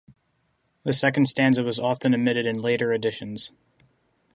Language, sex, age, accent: English, male, 19-29, United States English